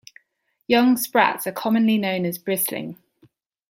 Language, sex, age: English, female, 30-39